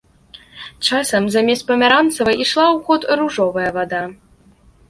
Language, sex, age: Belarusian, female, under 19